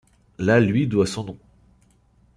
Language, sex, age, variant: French, male, 30-39, Français de métropole